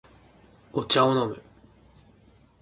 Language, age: Japanese, 19-29